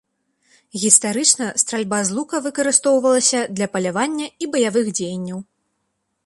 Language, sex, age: Belarusian, female, 19-29